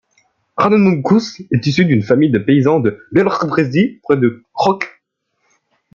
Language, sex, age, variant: French, male, under 19, Français de métropole